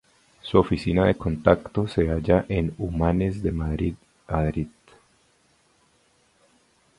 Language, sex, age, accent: Spanish, male, 30-39, Andino-Pacífico: Colombia, Perú, Ecuador, oeste de Bolivia y Venezuela andina